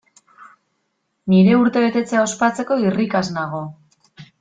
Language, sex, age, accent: Basque, female, 19-29, Mendebalekoa (Araba, Bizkaia, Gipuzkoako mendebaleko herri batzuk)